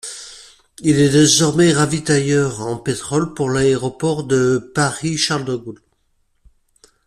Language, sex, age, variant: French, male, 50-59, Français de métropole